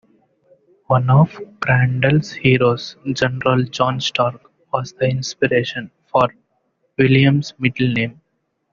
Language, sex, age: English, male, 19-29